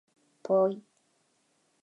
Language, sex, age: Japanese, female, 40-49